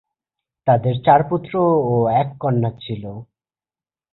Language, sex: Bengali, male